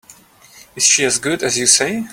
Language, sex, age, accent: English, male, 30-39, United States English